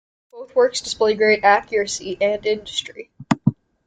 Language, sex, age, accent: English, female, under 19, United States English